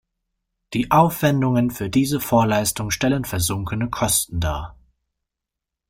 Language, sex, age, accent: German, male, 19-29, Deutschland Deutsch